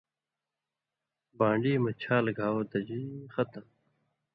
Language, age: Indus Kohistani, 19-29